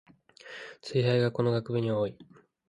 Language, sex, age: Japanese, male, 19-29